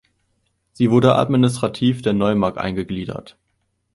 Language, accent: German, Deutschland Deutsch